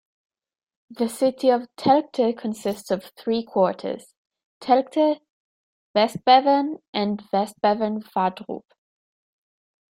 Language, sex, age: English, female, 19-29